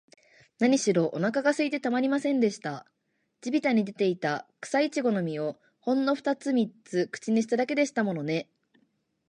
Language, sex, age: Japanese, female, 19-29